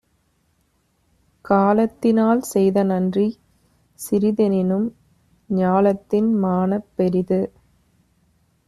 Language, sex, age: Tamil, female, 30-39